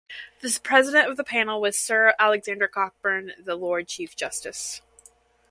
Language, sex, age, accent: English, female, 19-29, United States English